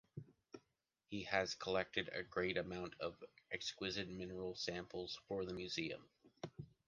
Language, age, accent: English, 30-39, Canadian English